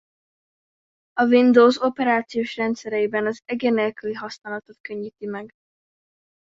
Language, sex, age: Hungarian, female, under 19